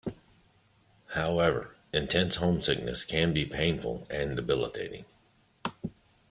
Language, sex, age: English, male, 50-59